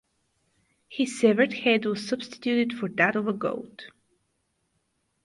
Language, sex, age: English, female, 19-29